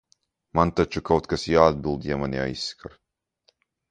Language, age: Latvian, 19-29